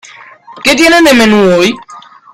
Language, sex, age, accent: Spanish, male, under 19, Andino-Pacífico: Colombia, Perú, Ecuador, oeste de Bolivia y Venezuela andina